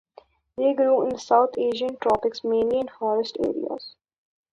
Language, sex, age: English, female, under 19